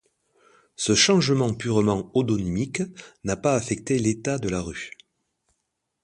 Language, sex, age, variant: French, male, 50-59, Français de métropole